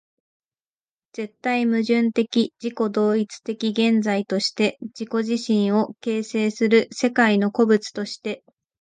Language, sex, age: Japanese, female, 19-29